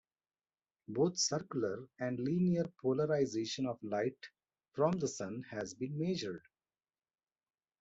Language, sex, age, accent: English, male, 40-49, India and South Asia (India, Pakistan, Sri Lanka)